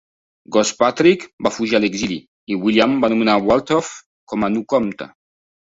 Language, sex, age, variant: Catalan, male, 19-29, Septentrional